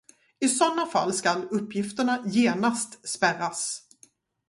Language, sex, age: Swedish, female, 40-49